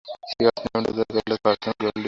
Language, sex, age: English, male, 19-29